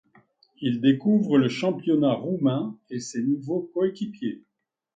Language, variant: French, Français de métropole